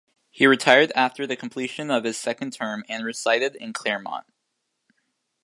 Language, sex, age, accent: English, male, 19-29, United States English